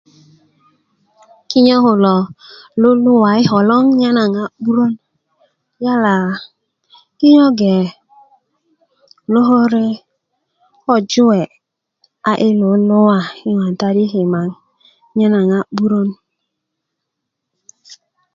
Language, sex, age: Kuku, female, 19-29